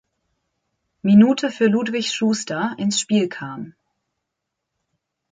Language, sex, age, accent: German, female, 19-29, Deutschland Deutsch